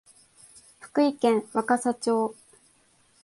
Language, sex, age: Japanese, female, 19-29